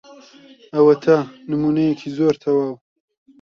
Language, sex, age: Central Kurdish, male, 19-29